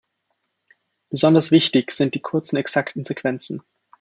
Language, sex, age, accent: German, male, 19-29, Österreichisches Deutsch